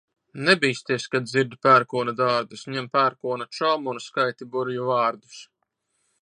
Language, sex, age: Latvian, male, 30-39